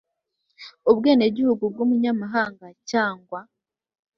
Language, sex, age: Kinyarwanda, female, 19-29